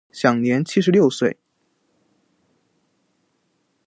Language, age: Chinese, under 19